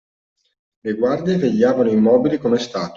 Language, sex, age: Italian, male, 50-59